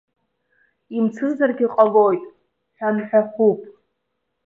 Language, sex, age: Abkhazian, female, 19-29